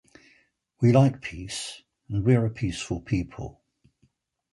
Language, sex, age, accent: English, male, 70-79, England English